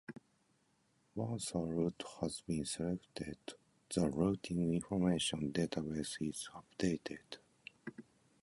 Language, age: English, 50-59